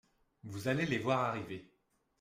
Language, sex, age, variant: French, male, 30-39, Français de métropole